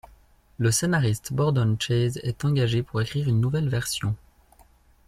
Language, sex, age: French, male, 30-39